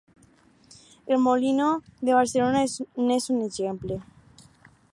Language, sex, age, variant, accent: Catalan, female, under 19, Alacantí, valencià